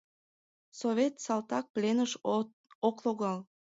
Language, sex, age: Mari, female, 19-29